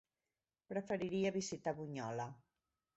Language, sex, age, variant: Catalan, female, 40-49, Central